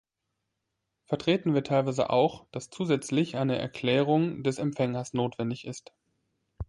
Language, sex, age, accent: German, male, 19-29, Deutschland Deutsch